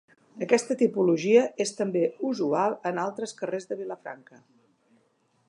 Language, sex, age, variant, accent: Catalan, female, 60-69, Central, central